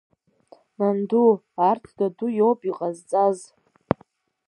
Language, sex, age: Abkhazian, female, under 19